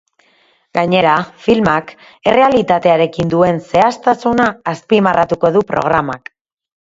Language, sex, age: Basque, female, 30-39